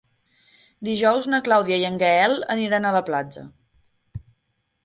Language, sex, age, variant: Catalan, female, 19-29, Central